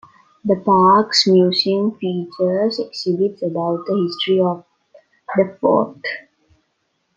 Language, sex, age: English, female, 19-29